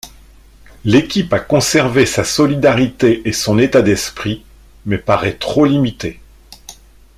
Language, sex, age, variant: French, male, 50-59, Français de métropole